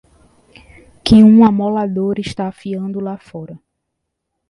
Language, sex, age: Portuguese, female, 19-29